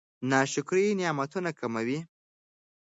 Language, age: Pashto, under 19